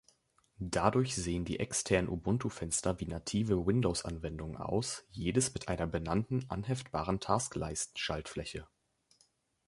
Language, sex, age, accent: German, male, under 19, Deutschland Deutsch